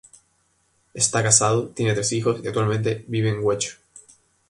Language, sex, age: Spanish, male, 19-29